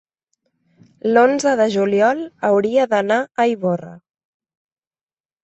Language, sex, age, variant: Catalan, female, 19-29, Central